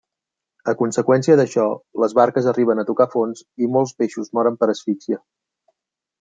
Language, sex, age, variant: Catalan, male, 30-39, Central